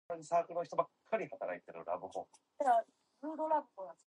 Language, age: English, 19-29